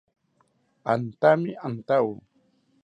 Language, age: South Ucayali Ashéninka, 60-69